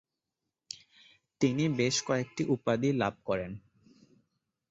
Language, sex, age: Bengali, male, 19-29